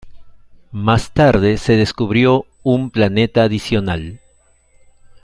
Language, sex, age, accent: Spanish, male, 50-59, Andino-Pacífico: Colombia, Perú, Ecuador, oeste de Bolivia y Venezuela andina